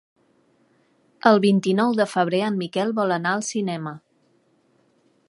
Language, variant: Catalan, Central